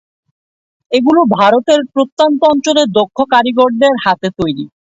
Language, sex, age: Bengali, male, 19-29